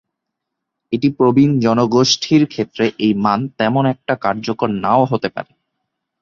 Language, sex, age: Bengali, male, 19-29